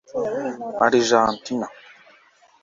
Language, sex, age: Kinyarwanda, male, 40-49